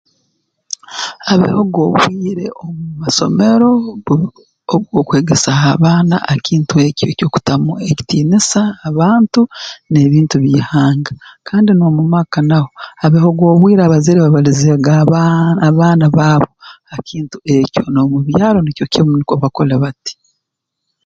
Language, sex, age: Tooro, female, 40-49